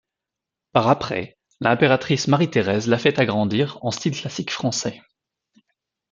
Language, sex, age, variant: French, male, 30-39, Français de métropole